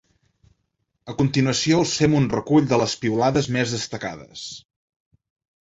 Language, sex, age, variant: Catalan, male, 19-29, Central